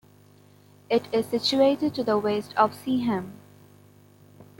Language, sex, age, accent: English, female, under 19, India and South Asia (India, Pakistan, Sri Lanka)